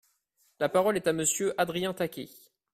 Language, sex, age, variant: French, male, 30-39, Français de métropole